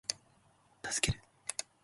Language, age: Japanese, 19-29